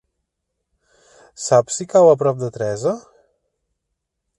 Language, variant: Catalan, Central